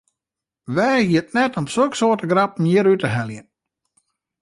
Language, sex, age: Western Frisian, male, 40-49